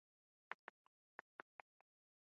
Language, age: Pashto, 19-29